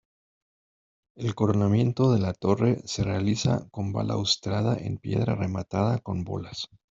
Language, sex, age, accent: Spanish, male, 40-49, México